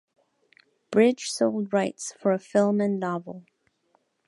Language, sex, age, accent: English, female, 40-49, United States English